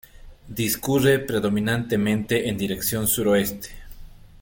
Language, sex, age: Spanish, male, 30-39